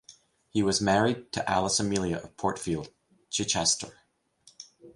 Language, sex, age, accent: English, male, 50-59, United States English